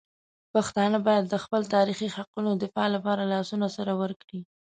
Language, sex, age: Pashto, female, 19-29